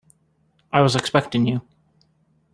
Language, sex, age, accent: English, male, 19-29, England English